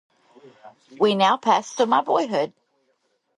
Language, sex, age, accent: English, female, 40-49, United States English